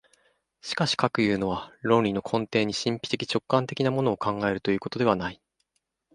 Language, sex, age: Japanese, male, 30-39